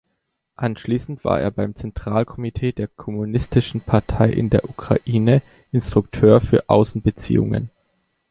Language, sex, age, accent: German, male, 19-29, Deutschland Deutsch